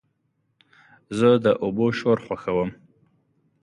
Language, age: Pashto, 30-39